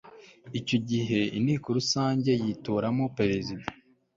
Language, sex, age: Kinyarwanda, male, 19-29